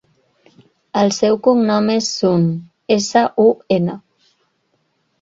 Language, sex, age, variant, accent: Catalan, female, 19-29, Central, central